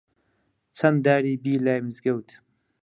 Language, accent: Central Kurdish, سۆرانی